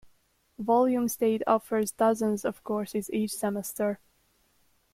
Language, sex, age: English, female, 19-29